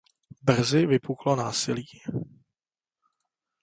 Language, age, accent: Czech, 19-29, pražský